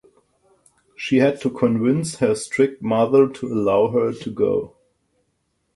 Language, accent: English, German